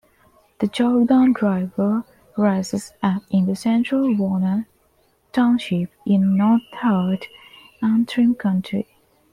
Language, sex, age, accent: English, female, 19-29, India and South Asia (India, Pakistan, Sri Lanka)